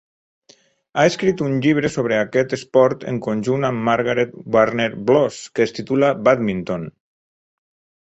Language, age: Catalan, 50-59